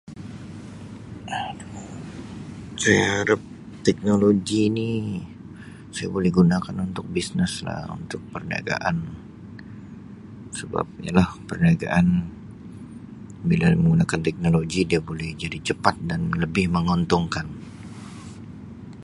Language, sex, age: Sabah Malay, male, 19-29